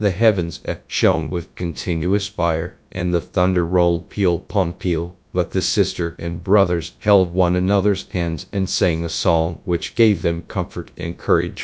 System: TTS, GradTTS